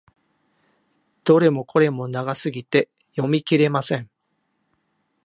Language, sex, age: Japanese, male, 50-59